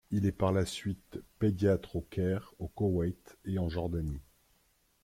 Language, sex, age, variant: French, male, 40-49, Français de métropole